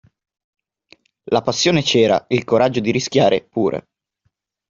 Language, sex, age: Italian, male, 19-29